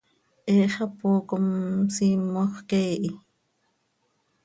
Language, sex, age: Seri, female, 30-39